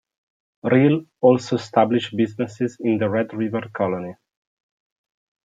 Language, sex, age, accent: English, male, 19-29, England English